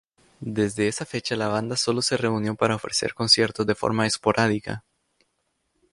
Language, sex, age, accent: Spanish, male, 19-29, América central